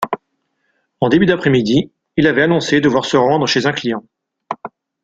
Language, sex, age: French, male, 40-49